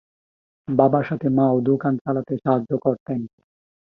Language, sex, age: Bengali, male, 19-29